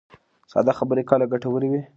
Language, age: Pashto, under 19